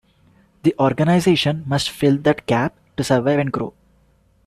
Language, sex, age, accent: English, male, 19-29, India and South Asia (India, Pakistan, Sri Lanka)